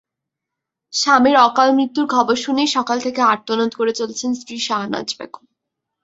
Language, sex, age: Bengali, female, 19-29